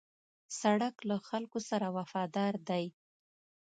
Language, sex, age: Pashto, female, 30-39